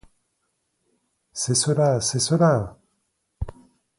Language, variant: French, Français de métropole